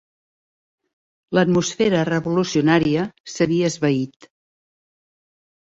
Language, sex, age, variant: Catalan, female, 60-69, Central